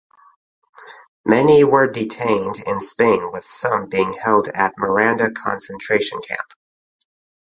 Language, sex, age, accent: English, male, 30-39, United States English